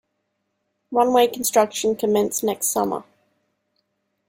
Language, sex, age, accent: English, female, 19-29, Australian English